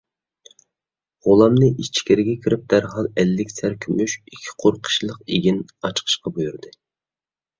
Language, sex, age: Uyghur, male, 19-29